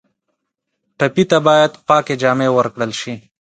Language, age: Pashto, 19-29